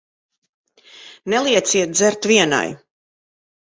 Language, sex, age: Latvian, female, 40-49